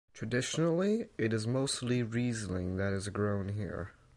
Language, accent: English, Canadian English